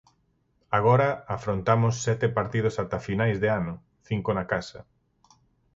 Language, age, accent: Galician, 40-49, Oriental (común en zona oriental)